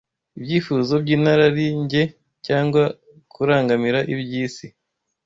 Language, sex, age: Kinyarwanda, male, 19-29